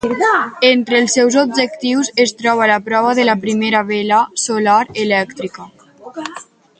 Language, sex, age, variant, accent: Catalan, female, under 19, Valencià meridional, valencià